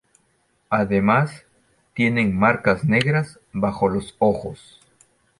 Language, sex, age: Spanish, male, 50-59